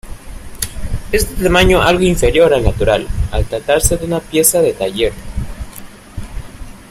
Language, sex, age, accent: Spanish, male, 19-29, México